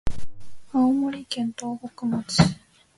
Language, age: Japanese, 19-29